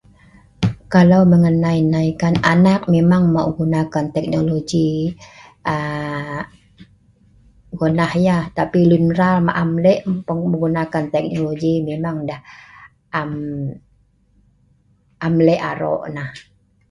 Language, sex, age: Sa'ban, female, 50-59